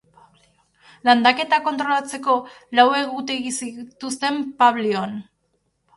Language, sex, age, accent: Basque, female, 19-29, Erdialdekoa edo Nafarra (Gipuzkoa, Nafarroa)